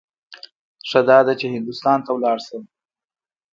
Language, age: Pashto, 30-39